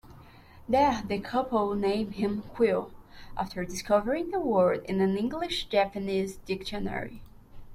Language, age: English, 19-29